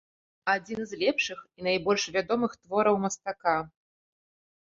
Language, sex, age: Belarusian, female, 30-39